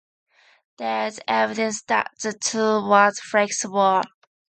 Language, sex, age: English, female, 19-29